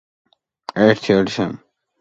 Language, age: Georgian, under 19